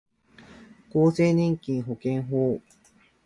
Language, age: Japanese, 30-39